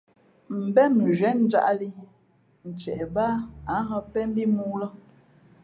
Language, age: Fe'fe', 19-29